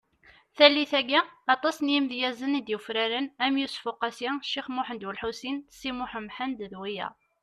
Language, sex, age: Kabyle, female, 19-29